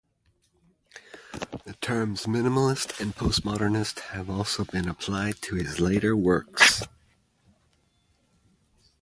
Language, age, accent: English, 40-49, United States English